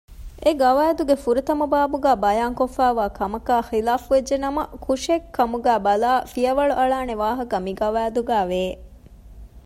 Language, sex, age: Divehi, female, 30-39